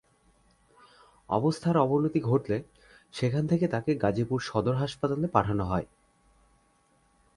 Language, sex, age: Bengali, male, 19-29